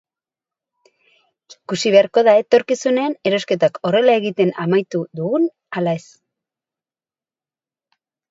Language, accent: Basque, Mendebalekoa (Araba, Bizkaia, Gipuzkoako mendebaleko herri batzuk)